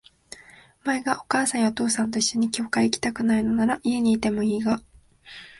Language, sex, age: Japanese, female, 19-29